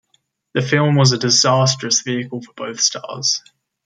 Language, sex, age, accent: English, male, under 19, Australian English